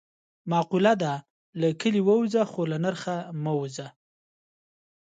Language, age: Pashto, 30-39